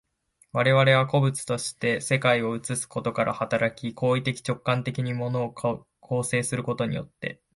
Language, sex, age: Japanese, male, 19-29